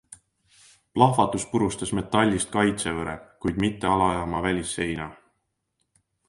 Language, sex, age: Estonian, male, 19-29